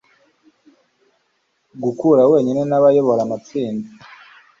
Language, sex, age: Kinyarwanda, male, 19-29